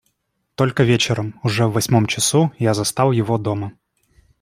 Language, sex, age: Russian, male, 19-29